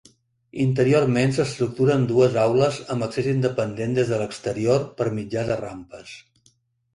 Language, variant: Catalan, Central